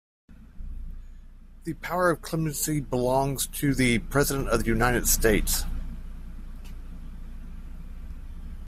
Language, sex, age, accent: English, male, 40-49, United States English